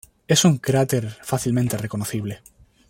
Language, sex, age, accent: Spanish, male, 19-29, España: Centro-Sur peninsular (Madrid, Toledo, Castilla-La Mancha)